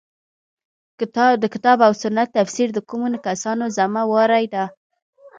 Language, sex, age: Pashto, female, 19-29